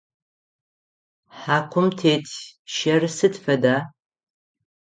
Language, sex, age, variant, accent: Adyghe, female, 50-59, Адыгабзэ (Кирил, пстэумэ зэдыряе), Кıэмгуй (Çemguy)